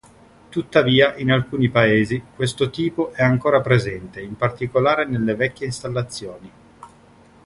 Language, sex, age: Italian, male, 30-39